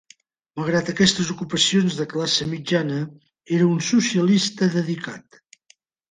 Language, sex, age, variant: Catalan, male, 50-59, Central